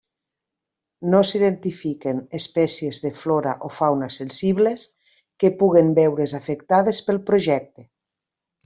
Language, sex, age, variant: Catalan, female, 50-59, Nord-Occidental